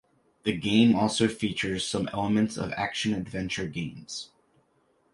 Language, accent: English, United States English